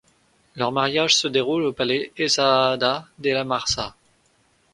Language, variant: French, Français de métropole